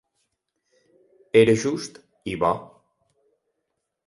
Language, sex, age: Catalan, male, 40-49